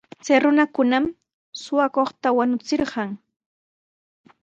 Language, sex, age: Sihuas Ancash Quechua, female, 19-29